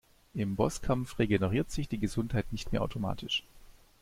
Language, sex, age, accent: German, male, 30-39, Deutschland Deutsch